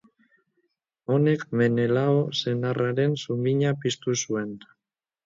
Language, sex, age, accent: Basque, female, 50-59, Mendebalekoa (Araba, Bizkaia, Gipuzkoako mendebaleko herri batzuk)